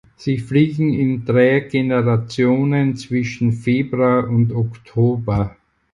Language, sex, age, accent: German, male, 70-79, Österreichisches Deutsch